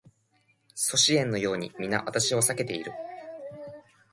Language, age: Japanese, 19-29